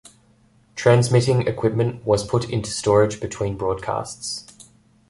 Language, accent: English, Australian English